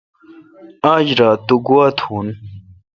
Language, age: Kalkoti, 19-29